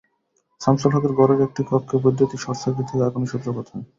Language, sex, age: Bengali, male, 19-29